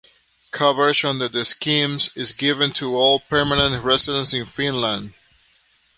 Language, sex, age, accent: English, male, 30-39, United States English